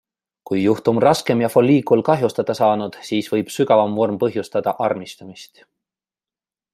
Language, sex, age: Estonian, male, 30-39